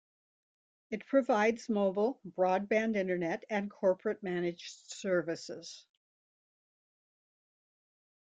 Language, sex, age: English, female, 70-79